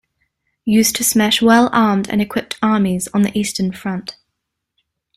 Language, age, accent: English, 19-29, New Zealand English